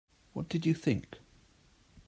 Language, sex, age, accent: English, male, 50-59, England English